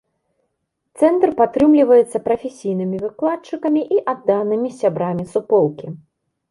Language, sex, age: Belarusian, female, 19-29